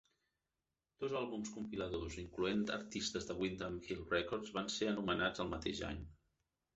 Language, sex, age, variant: Catalan, male, 50-59, Central